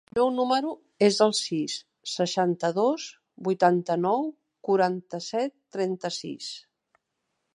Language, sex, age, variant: Catalan, female, 50-59, Central